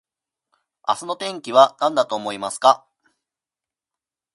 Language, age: Japanese, 19-29